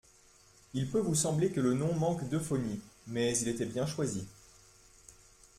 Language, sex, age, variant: French, male, 19-29, Français de métropole